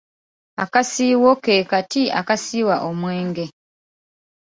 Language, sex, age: Ganda, female, 19-29